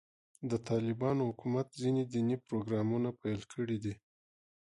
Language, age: Pashto, 40-49